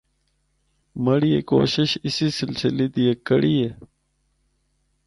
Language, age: Northern Hindko, 30-39